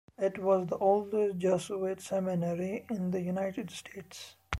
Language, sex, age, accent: English, male, 19-29, India and South Asia (India, Pakistan, Sri Lanka)